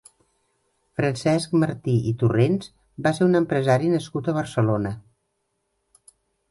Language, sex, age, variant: Catalan, female, 50-59, Central